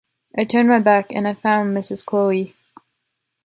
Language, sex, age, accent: English, female, 19-29, Canadian English